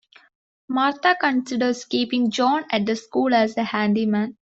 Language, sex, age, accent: English, female, 19-29, India and South Asia (India, Pakistan, Sri Lanka)